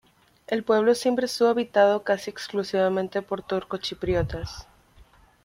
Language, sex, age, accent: Spanish, female, 19-29, México